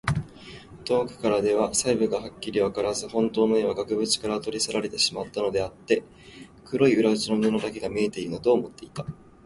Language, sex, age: Japanese, male, under 19